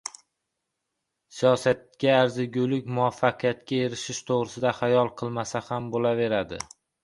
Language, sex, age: Uzbek, male, 19-29